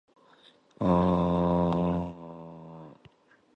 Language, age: English, 19-29